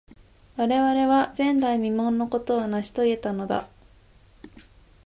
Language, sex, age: Japanese, female, 19-29